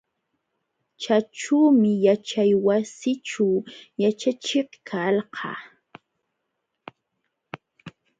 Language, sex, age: Jauja Wanca Quechua, female, 19-29